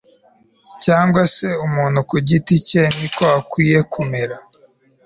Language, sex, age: Kinyarwanda, male, 19-29